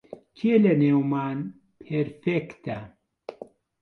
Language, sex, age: Central Kurdish, male, 40-49